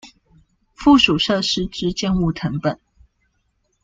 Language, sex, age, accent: Chinese, female, 19-29, 出生地：高雄市